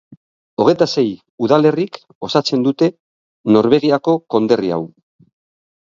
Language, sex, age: Basque, male, 60-69